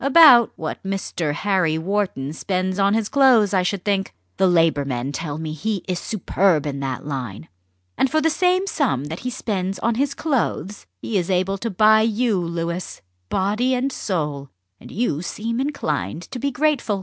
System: none